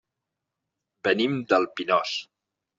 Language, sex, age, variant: Catalan, male, 40-49, Central